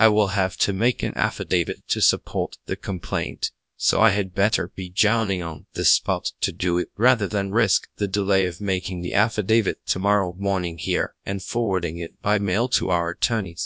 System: TTS, GradTTS